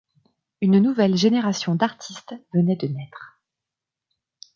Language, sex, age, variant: French, female, 40-49, Français de métropole